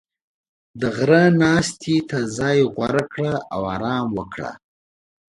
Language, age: Pashto, 19-29